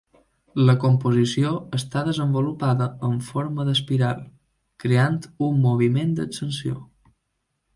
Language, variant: Catalan, Balear